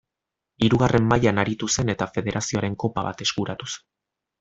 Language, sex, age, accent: Basque, male, 30-39, Mendebalekoa (Araba, Bizkaia, Gipuzkoako mendebaleko herri batzuk)